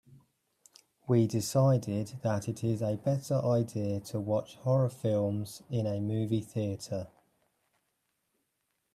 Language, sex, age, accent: English, male, 30-39, England English